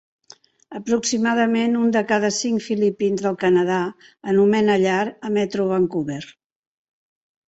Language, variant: Catalan, Central